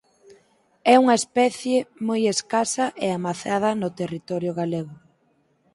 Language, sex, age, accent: Galician, female, 19-29, Normativo (estándar)